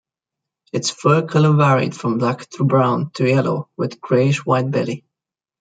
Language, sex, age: English, male, 19-29